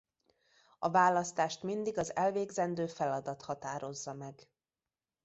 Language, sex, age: Hungarian, female, 30-39